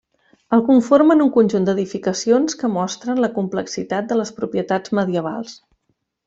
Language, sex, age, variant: Catalan, female, 40-49, Central